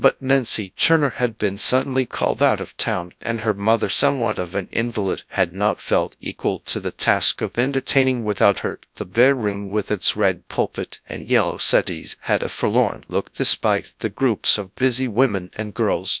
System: TTS, GradTTS